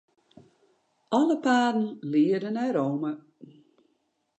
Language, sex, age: Western Frisian, female, 60-69